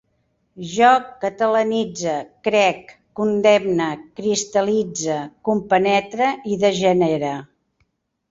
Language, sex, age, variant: Catalan, female, 70-79, Central